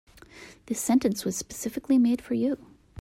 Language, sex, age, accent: English, female, 30-39, United States English